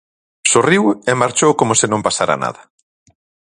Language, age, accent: Galician, 40-49, Atlántico (seseo e gheada)